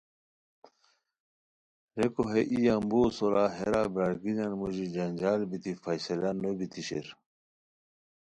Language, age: Khowar, 40-49